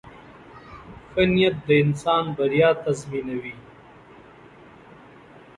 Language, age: Pashto, 40-49